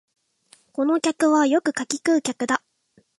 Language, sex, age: Japanese, female, 19-29